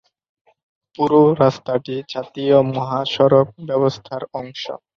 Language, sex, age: Bengali, male, 19-29